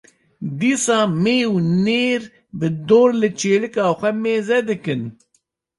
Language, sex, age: Kurdish, male, 30-39